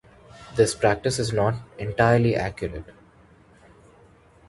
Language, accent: English, India and South Asia (India, Pakistan, Sri Lanka)